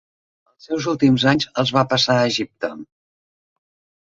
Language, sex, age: Catalan, female, 60-69